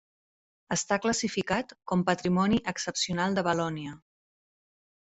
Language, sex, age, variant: Catalan, female, 30-39, Central